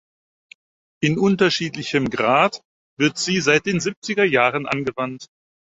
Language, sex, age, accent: German, male, 50-59, Deutschland Deutsch